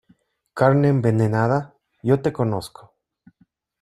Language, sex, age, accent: Spanish, male, 40-49, Andino-Pacífico: Colombia, Perú, Ecuador, oeste de Bolivia y Venezuela andina